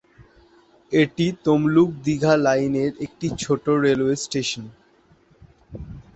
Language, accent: Bengali, Native